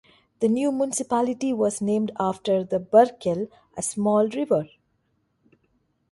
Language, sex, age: English, female, 19-29